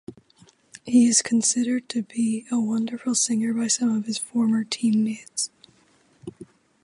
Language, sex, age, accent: English, female, under 19, Irish English